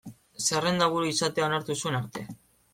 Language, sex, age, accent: Basque, male, 19-29, Mendebalekoa (Araba, Bizkaia, Gipuzkoako mendebaleko herri batzuk)